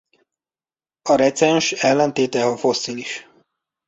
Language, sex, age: Hungarian, male, 30-39